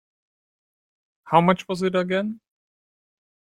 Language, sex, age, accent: English, male, 19-29, United States English